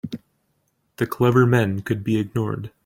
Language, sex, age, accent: English, male, 19-29, United States English